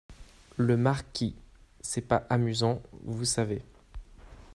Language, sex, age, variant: French, male, 19-29, Français de métropole